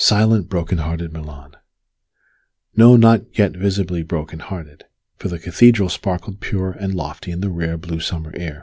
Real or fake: real